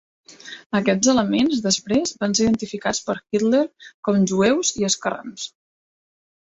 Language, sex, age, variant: Catalan, female, 30-39, Central